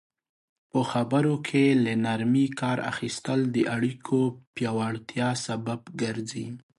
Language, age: Pashto, 19-29